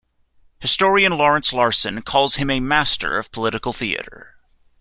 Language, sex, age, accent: English, male, 19-29, United States English